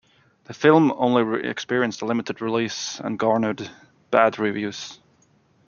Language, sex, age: English, male, 30-39